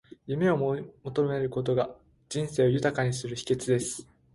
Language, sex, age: Japanese, male, under 19